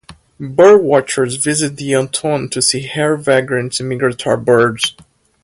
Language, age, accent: English, under 19, United States English